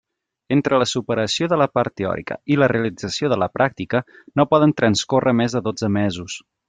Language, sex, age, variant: Catalan, male, 30-39, Central